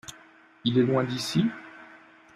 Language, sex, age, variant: French, male, 50-59, Français de métropole